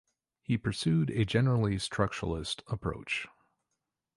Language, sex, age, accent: English, male, 40-49, United States English